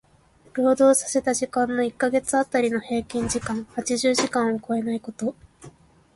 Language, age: Japanese, 19-29